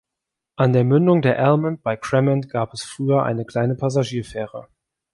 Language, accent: German, Deutschland Deutsch